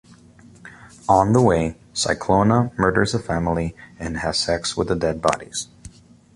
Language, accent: English, United States English